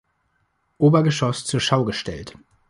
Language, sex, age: German, male, 19-29